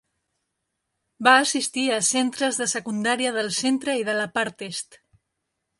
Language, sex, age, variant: Catalan, female, 40-49, Central